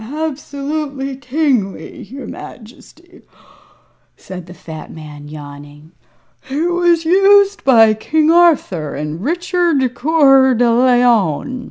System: none